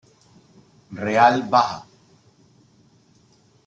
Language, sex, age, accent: Spanish, male, 50-59, Caribe: Cuba, Venezuela, Puerto Rico, República Dominicana, Panamá, Colombia caribeña, México caribeño, Costa del golfo de México